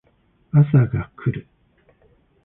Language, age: Japanese, 60-69